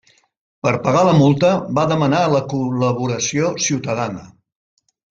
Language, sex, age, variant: Catalan, male, 70-79, Central